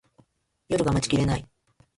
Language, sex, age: Japanese, female, 40-49